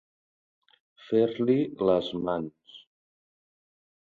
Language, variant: Catalan, Central